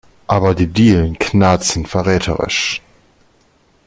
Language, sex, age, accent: German, male, 40-49, Deutschland Deutsch